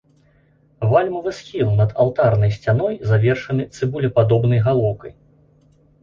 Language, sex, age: Belarusian, male, 30-39